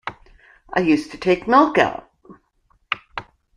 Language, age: English, 50-59